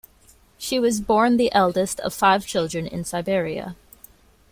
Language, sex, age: English, female, 19-29